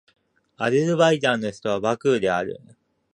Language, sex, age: Japanese, male, 19-29